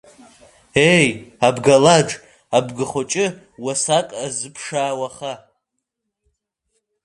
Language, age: Abkhazian, under 19